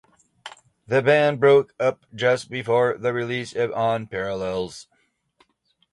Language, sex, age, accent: English, male, 40-49, United States English; West Coast